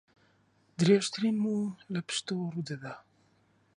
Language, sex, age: Central Kurdish, male, 19-29